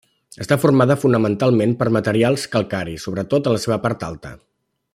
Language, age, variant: Catalan, 40-49, Central